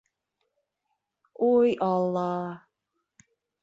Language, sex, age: Bashkir, female, 40-49